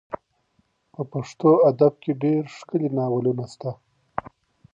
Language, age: Pashto, 30-39